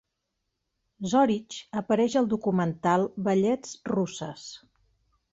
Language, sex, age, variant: Catalan, female, 40-49, Central